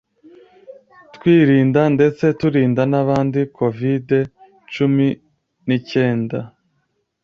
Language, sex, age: Kinyarwanda, male, 30-39